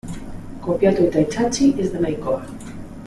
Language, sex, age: Basque, female, 50-59